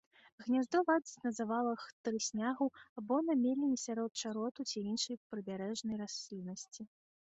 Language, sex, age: Belarusian, female, under 19